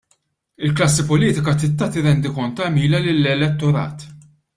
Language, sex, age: Maltese, male, 30-39